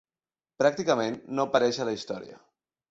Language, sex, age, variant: Catalan, male, 30-39, Central